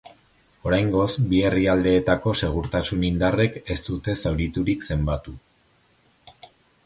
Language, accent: Basque, Erdialdekoa edo Nafarra (Gipuzkoa, Nafarroa)